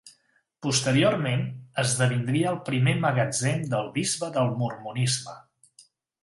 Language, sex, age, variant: Catalan, male, 40-49, Central